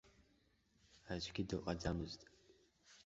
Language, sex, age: Abkhazian, male, under 19